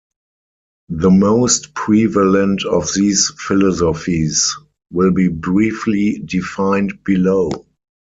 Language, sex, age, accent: English, male, 40-49, German English